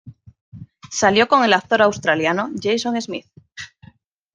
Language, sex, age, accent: Spanish, female, 40-49, España: Norte peninsular (Asturias, Castilla y León, Cantabria, País Vasco, Navarra, Aragón, La Rioja, Guadalajara, Cuenca)